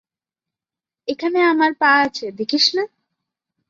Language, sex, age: Bengali, male, 30-39